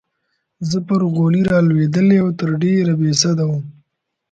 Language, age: Pashto, 19-29